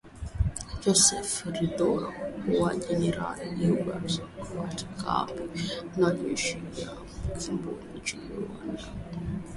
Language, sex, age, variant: Swahili, female, 19-29, Kiswahili Sanifu (EA)